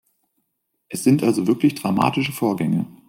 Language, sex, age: German, male, 19-29